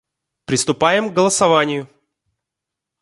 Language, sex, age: Russian, male, 19-29